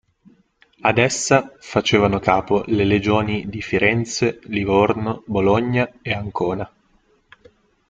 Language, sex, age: Italian, male, 19-29